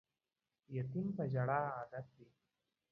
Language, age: Pashto, under 19